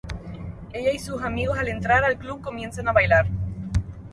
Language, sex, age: Spanish, female, 19-29